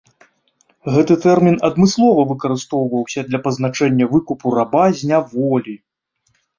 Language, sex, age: Belarusian, male, 40-49